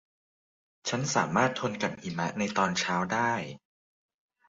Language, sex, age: Thai, male, 19-29